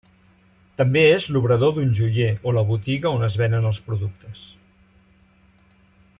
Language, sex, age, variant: Catalan, male, 50-59, Central